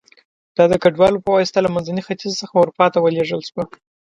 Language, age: Pashto, 19-29